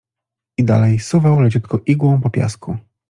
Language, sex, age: Polish, male, 40-49